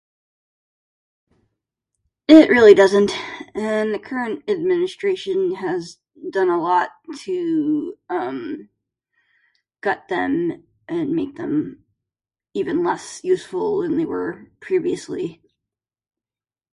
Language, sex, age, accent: English, female, 30-39, United States English